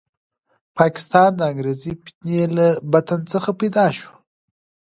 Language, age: Pashto, 30-39